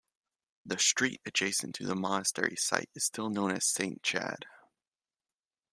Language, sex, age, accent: English, male, 19-29, United States English